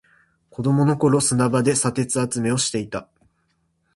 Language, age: Japanese, 19-29